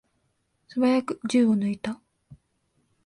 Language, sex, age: Japanese, female, 19-29